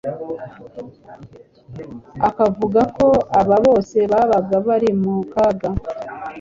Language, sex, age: Kinyarwanda, female, 40-49